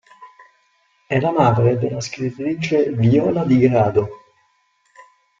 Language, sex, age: Italian, male, 40-49